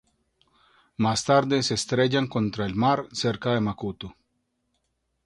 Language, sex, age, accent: Spanish, male, 40-49, Andino-Pacífico: Colombia, Perú, Ecuador, oeste de Bolivia y Venezuela andina